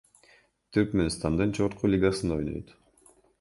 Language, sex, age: Kyrgyz, male, under 19